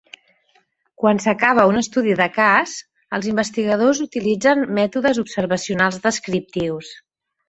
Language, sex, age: Catalan, female, 40-49